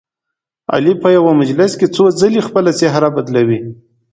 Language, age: Pashto, 19-29